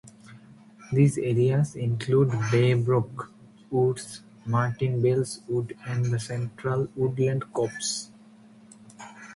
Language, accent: English, India and South Asia (India, Pakistan, Sri Lanka)